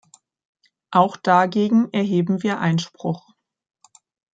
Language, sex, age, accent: German, female, 30-39, Deutschland Deutsch